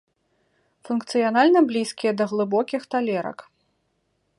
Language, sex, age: Belarusian, female, 30-39